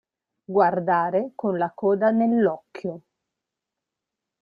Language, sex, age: Italian, female, 40-49